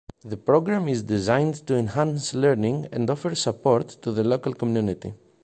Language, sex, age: English, male, 40-49